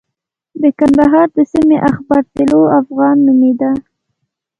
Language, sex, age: Pashto, female, 19-29